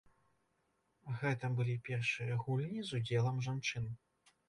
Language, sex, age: Belarusian, male, 30-39